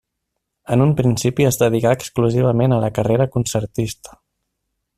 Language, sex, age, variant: Catalan, male, 30-39, Central